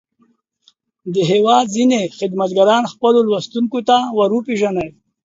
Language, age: Pashto, 50-59